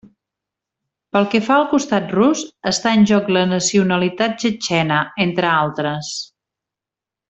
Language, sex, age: Catalan, female, 50-59